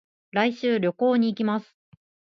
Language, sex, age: Japanese, female, 40-49